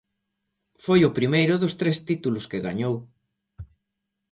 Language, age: Galician, 19-29